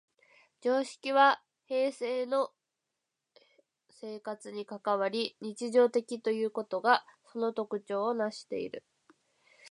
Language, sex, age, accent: Japanese, female, 19-29, 標準語